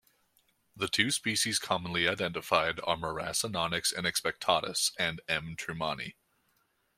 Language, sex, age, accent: English, male, 19-29, United States English